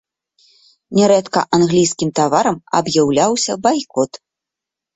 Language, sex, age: Belarusian, female, 30-39